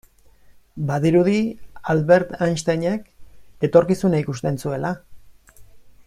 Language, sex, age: Basque, male, 40-49